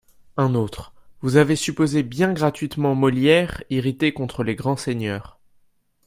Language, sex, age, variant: French, male, under 19, Français de métropole